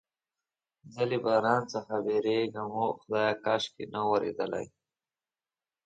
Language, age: Pashto, under 19